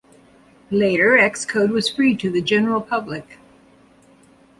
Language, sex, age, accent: English, female, 50-59, United States English